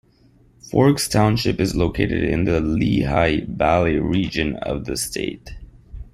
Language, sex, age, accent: English, male, 19-29, United States English